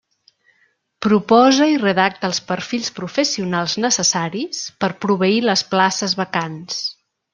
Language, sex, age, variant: Catalan, female, 50-59, Central